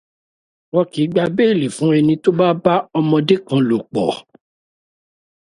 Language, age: Yoruba, 50-59